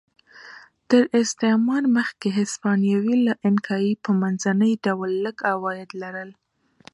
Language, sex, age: Pashto, female, under 19